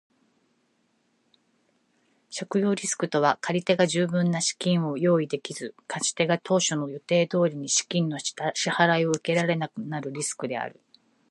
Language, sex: Japanese, female